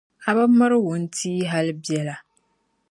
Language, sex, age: Dagbani, female, 19-29